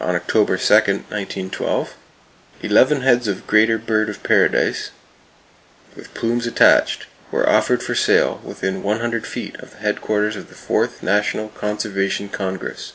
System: none